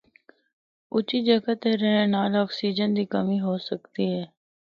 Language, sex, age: Northern Hindko, female, 19-29